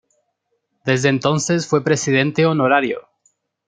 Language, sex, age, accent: Spanish, male, 19-29, Rioplatense: Argentina, Uruguay, este de Bolivia, Paraguay